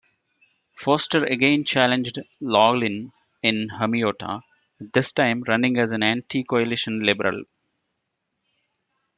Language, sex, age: English, male, 40-49